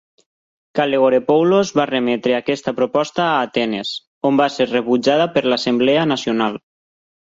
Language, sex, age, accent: Catalan, male, 30-39, valencià